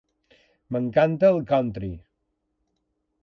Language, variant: Catalan, Balear